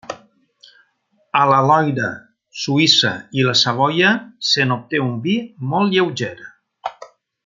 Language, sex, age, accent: Catalan, male, 40-49, valencià